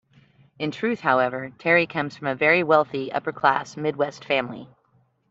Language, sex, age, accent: English, female, 50-59, United States English